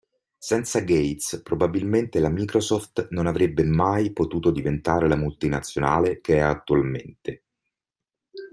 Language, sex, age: Italian, male, 40-49